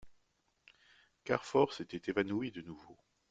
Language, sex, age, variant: French, male, 30-39, Français de métropole